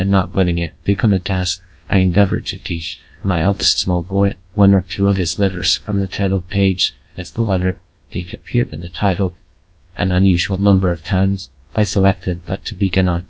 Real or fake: fake